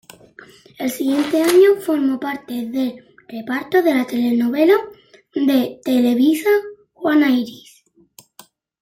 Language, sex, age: Spanish, female, under 19